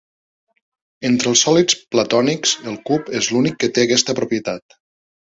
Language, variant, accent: Catalan, Nord-Occidental, Lleida